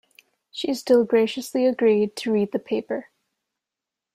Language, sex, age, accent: English, female, 19-29, United States English